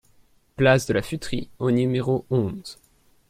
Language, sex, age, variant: French, male, 19-29, Français de métropole